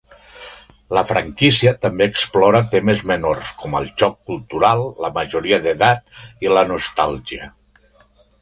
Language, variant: Catalan, Nord-Occidental